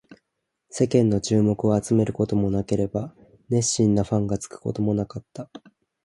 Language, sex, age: Japanese, male, 19-29